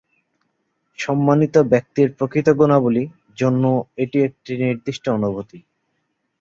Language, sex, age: Bengali, male, 19-29